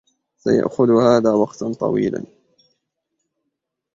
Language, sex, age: Arabic, male, 19-29